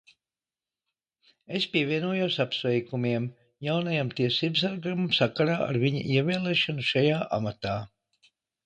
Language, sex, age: Latvian, male, 50-59